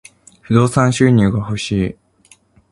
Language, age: Japanese, 19-29